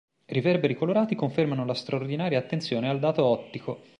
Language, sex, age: Italian, male, 40-49